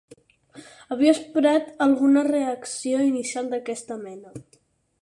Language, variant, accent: Catalan, Central, Garrotxi